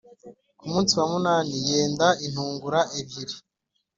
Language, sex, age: Kinyarwanda, male, 30-39